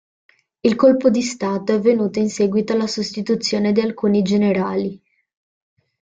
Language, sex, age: Italian, female, 19-29